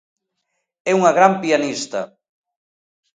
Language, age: Galician, 40-49